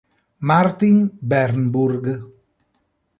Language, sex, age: Italian, male, 40-49